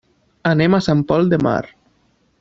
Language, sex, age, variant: Catalan, male, 19-29, Nord-Occidental